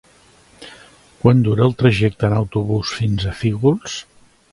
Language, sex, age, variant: Catalan, male, 60-69, Central